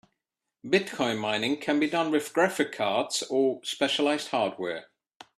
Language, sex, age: English, male, 30-39